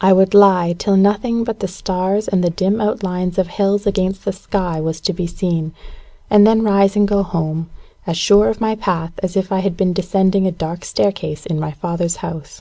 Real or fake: real